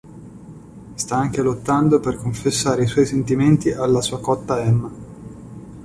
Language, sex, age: Italian, male, 19-29